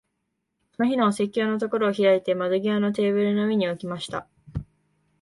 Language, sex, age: Japanese, female, 19-29